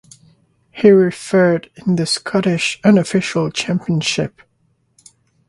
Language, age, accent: English, 19-29, United States English; England English